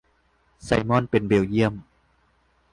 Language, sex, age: Thai, male, 19-29